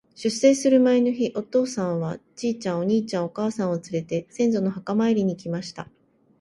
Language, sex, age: Japanese, female, 40-49